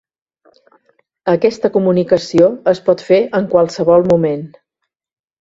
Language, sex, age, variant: Catalan, female, 60-69, Central